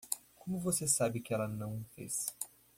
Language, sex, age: Portuguese, male, 19-29